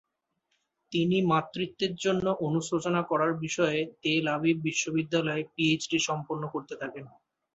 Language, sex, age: Bengali, male, 19-29